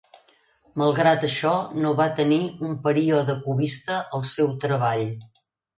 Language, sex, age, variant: Catalan, female, 60-69, Central